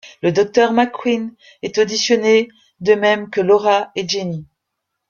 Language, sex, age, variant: French, female, 50-59, Français de métropole